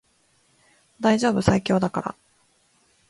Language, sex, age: Japanese, female, 19-29